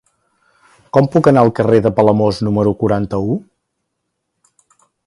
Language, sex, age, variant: Catalan, male, 60-69, Central